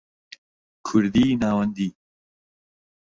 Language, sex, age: Central Kurdish, male, 19-29